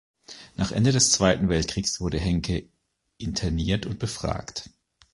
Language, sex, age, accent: German, male, 40-49, Deutschland Deutsch